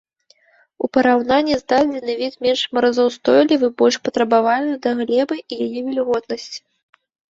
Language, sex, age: Belarusian, female, 19-29